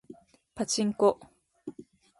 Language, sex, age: Japanese, female, 19-29